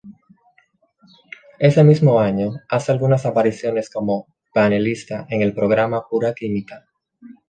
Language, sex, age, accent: Spanish, male, 19-29, Caribe: Cuba, Venezuela, Puerto Rico, República Dominicana, Panamá, Colombia caribeña, México caribeño, Costa del golfo de México